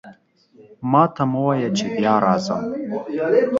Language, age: Pashto, 19-29